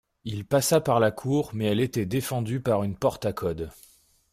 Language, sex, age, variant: French, male, 30-39, Français de métropole